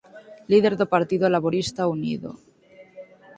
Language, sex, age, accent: Galician, female, 19-29, Normativo (estándar)